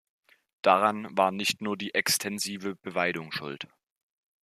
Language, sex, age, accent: German, male, 19-29, Deutschland Deutsch